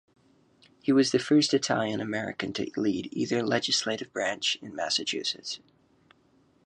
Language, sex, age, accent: English, male, under 19, United States English